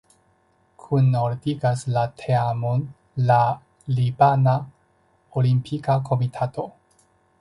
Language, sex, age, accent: Esperanto, male, 30-39, Internacia